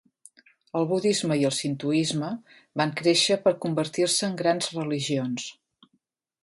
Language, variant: Catalan, Central